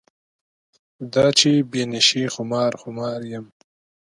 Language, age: Pashto, 19-29